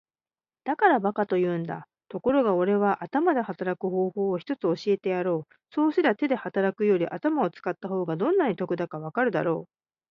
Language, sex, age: Japanese, female, 40-49